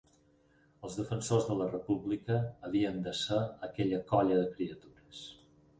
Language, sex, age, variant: Catalan, male, 60-69, Balear